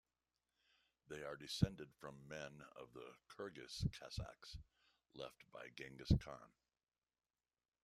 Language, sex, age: English, male, 60-69